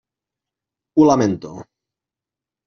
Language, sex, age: Catalan, male, 40-49